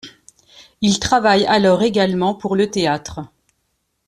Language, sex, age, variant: French, female, 50-59, Français de métropole